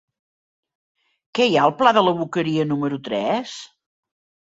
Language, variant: Catalan, Central